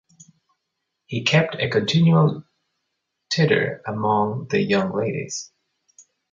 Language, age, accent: English, 30-39, Canadian English